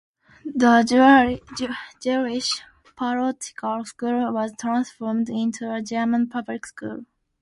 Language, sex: English, female